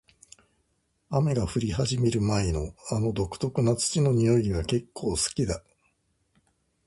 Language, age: Japanese, 50-59